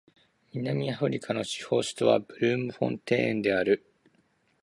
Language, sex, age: Japanese, male, 19-29